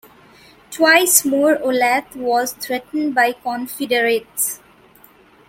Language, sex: English, female